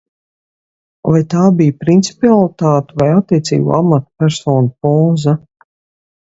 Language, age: Latvian, 40-49